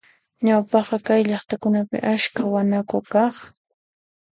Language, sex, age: Puno Quechua, female, 19-29